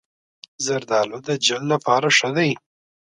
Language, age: Pashto, 19-29